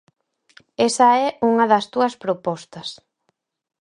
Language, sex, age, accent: Galician, female, 30-39, Normativo (estándar)